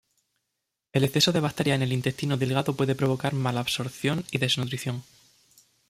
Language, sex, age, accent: Spanish, male, 19-29, España: Sur peninsular (Andalucia, Extremadura, Murcia)